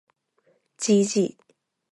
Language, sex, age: Japanese, female, 19-29